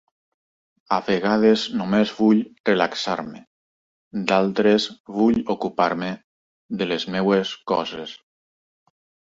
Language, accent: Catalan, valencià